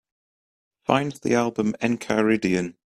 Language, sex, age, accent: English, male, 19-29, England English